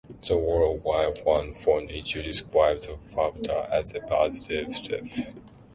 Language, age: English, under 19